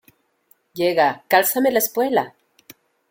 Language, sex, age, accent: Spanish, female, 40-49, América central